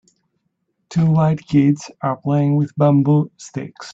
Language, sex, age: English, male, 30-39